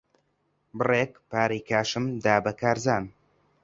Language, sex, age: Central Kurdish, male, 19-29